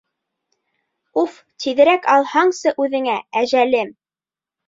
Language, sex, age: Bashkir, female, under 19